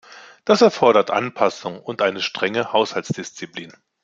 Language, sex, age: German, male, 50-59